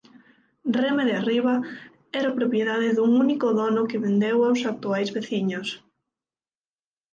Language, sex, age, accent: Galician, female, 19-29, Oriental (común en zona oriental); Neofalante